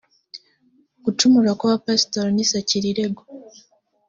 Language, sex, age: Kinyarwanda, female, under 19